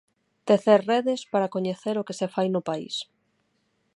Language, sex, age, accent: Galician, female, 30-39, Normativo (estándar); Neofalante